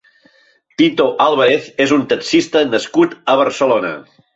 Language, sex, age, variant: Catalan, male, 60-69, Central